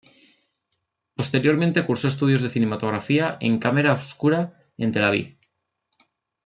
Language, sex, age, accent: Spanish, male, 19-29, España: Norte peninsular (Asturias, Castilla y León, Cantabria, País Vasco, Navarra, Aragón, La Rioja, Guadalajara, Cuenca)